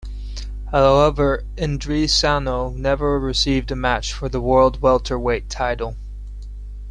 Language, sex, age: English, male, 19-29